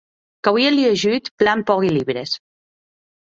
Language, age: Occitan, 50-59